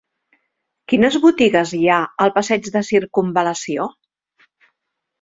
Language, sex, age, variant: Catalan, female, 60-69, Central